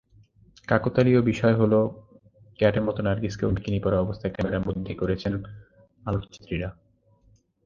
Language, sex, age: Bengali, male, 19-29